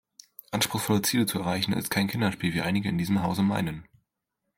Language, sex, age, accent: German, male, under 19, Deutschland Deutsch